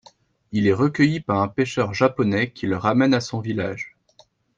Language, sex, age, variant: French, male, 19-29, Français de métropole